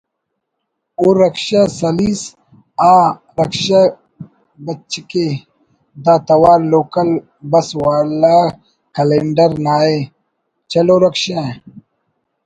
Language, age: Brahui, 30-39